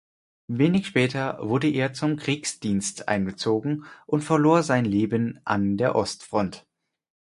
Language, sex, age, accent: German, male, 19-29, Deutschland Deutsch